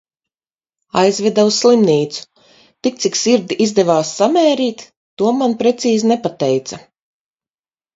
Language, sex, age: Latvian, female, 50-59